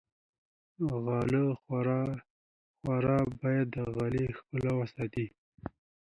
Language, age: Pashto, 19-29